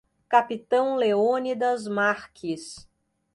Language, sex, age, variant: Portuguese, female, 40-49, Portuguese (Brasil)